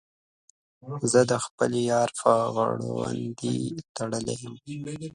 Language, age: Pashto, 19-29